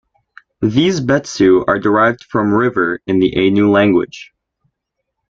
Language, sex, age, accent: English, male, under 19, Canadian English